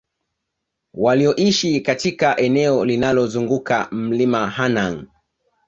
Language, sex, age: Swahili, male, 19-29